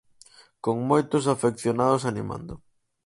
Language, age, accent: Galician, 19-29, Atlántico (seseo e gheada)